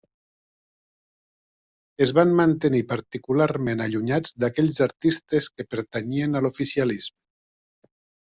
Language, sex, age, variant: Catalan, male, 40-49, Septentrional